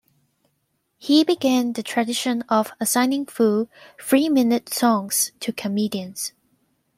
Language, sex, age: English, female, 19-29